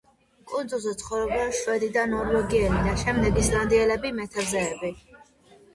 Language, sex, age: Georgian, female, under 19